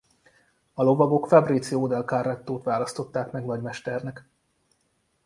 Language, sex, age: Hungarian, male, 30-39